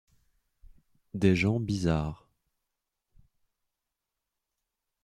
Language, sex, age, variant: French, male, 19-29, Français de métropole